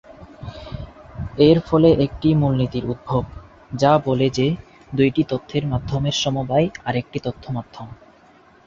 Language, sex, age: Bengali, male, 19-29